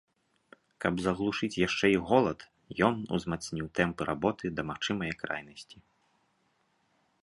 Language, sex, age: Belarusian, male, 30-39